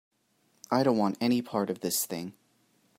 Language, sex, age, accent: English, male, 19-29, United States English